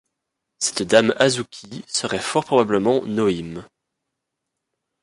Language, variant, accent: French, Français d'Europe, Français de Belgique